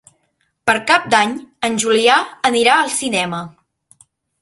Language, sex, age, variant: Catalan, female, under 19, Central